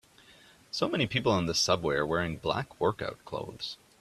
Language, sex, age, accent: English, male, 19-29, Canadian English